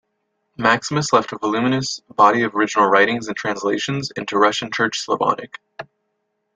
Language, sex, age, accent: English, male, under 19, United States English